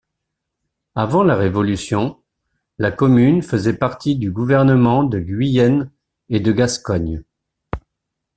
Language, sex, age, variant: French, male, 50-59, Français de métropole